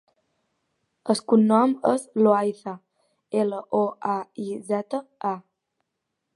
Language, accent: Catalan, balear; valencià; menorquí